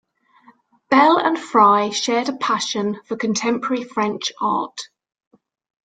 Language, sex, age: English, female, 50-59